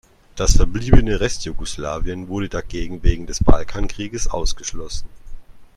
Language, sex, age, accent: German, male, 30-39, Deutschland Deutsch